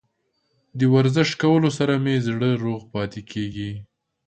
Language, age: Pashto, 30-39